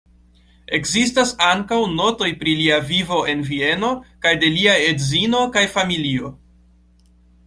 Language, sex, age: Esperanto, male, 19-29